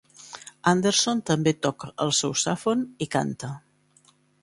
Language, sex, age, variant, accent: Catalan, female, 50-59, Central, central